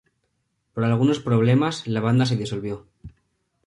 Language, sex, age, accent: Spanish, male, 19-29, España: Centro-Sur peninsular (Madrid, Toledo, Castilla-La Mancha)